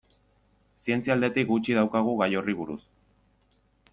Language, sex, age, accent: Basque, male, 19-29, Erdialdekoa edo Nafarra (Gipuzkoa, Nafarroa)